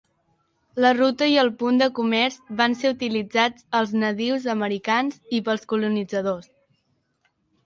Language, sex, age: Catalan, male, 40-49